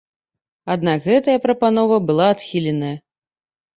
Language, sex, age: Belarusian, female, 30-39